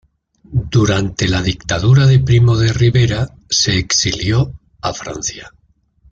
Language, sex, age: Spanish, male, 60-69